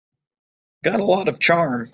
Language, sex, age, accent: English, male, 19-29, United States English